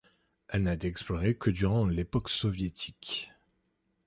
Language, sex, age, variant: French, male, 19-29, Français de métropole